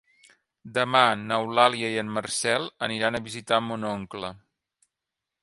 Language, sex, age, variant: Catalan, male, 40-49, Central